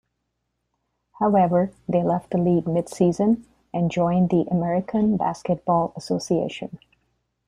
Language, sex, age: English, female, 50-59